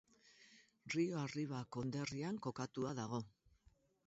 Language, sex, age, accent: Basque, female, 60-69, Mendebalekoa (Araba, Bizkaia, Gipuzkoako mendebaleko herri batzuk)